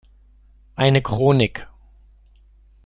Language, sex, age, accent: German, male, 40-49, Deutschland Deutsch